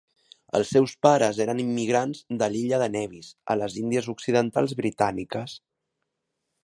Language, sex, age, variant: Catalan, male, 30-39, Central